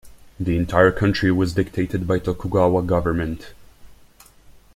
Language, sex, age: English, male, 19-29